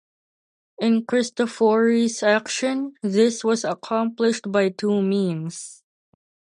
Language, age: English, under 19